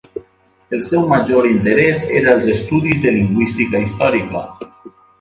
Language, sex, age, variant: Catalan, male, 40-49, Valencià meridional